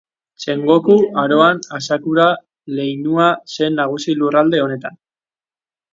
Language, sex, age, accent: Basque, male, 19-29, Mendebalekoa (Araba, Bizkaia, Gipuzkoako mendebaleko herri batzuk)